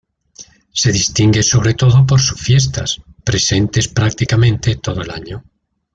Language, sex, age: Spanish, male, 60-69